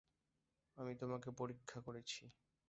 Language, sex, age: Bengali, male, 19-29